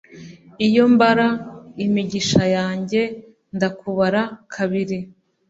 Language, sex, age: Kinyarwanda, female, 19-29